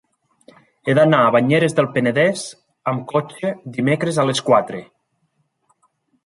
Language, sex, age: Catalan, male, 40-49